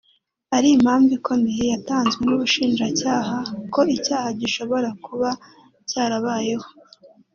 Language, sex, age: Kinyarwanda, female, 19-29